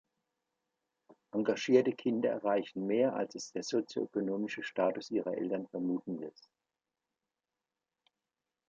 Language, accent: German, Deutschland Deutsch